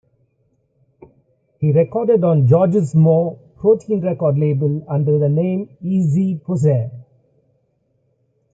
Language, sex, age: English, male, 40-49